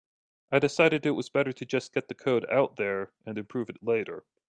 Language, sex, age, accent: English, male, 30-39, United States English